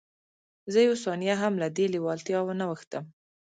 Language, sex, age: Pashto, female, 19-29